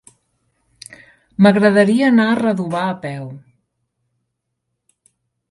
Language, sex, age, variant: Catalan, female, 50-59, Central